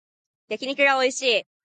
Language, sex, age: Japanese, female, 19-29